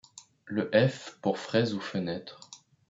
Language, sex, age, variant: French, male, under 19, Français de métropole